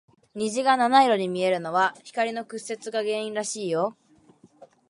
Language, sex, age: Japanese, female, 19-29